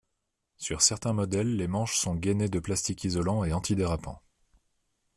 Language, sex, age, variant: French, male, 30-39, Français de métropole